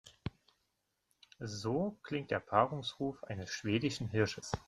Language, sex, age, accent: German, male, 30-39, Deutschland Deutsch